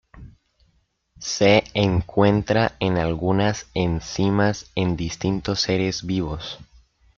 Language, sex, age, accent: Spanish, male, 19-29, Andino-Pacífico: Colombia, Perú, Ecuador, oeste de Bolivia y Venezuela andina